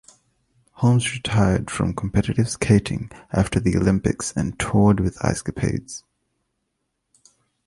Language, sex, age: English, male, 19-29